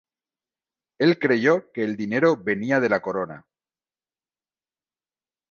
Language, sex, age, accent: Spanish, male, 50-59, España: Sur peninsular (Andalucia, Extremadura, Murcia)